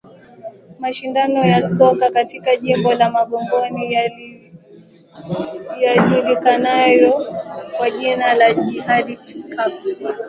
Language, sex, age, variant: Swahili, female, 19-29, Kiswahili Sanifu (EA)